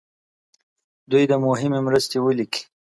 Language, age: Pashto, 19-29